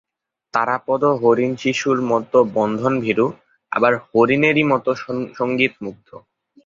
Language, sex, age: Bengali, male, 19-29